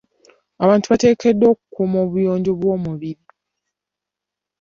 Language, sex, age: Ganda, female, 19-29